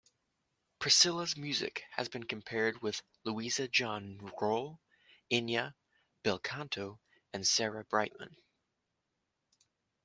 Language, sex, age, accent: English, male, 19-29, United States English